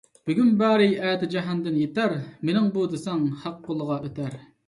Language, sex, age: Uyghur, male, 30-39